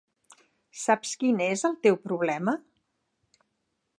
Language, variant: Catalan, Central